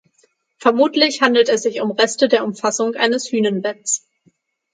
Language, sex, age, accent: German, female, 19-29, Deutschland Deutsch; Hochdeutsch